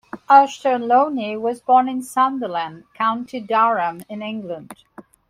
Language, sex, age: English, female, 60-69